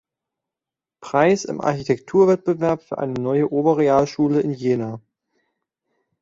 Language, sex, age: German, male, 19-29